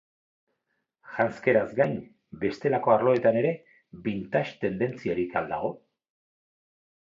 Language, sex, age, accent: Basque, male, 40-49, Erdialdekoa edo Nafarra (Gipuzkoa, Nafarroa)